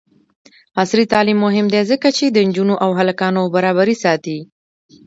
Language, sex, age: Pashto, female, 19-29